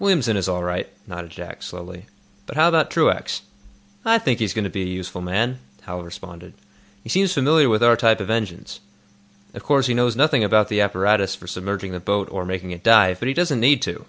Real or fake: real